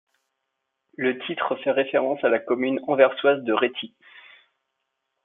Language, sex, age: French, male, 30-39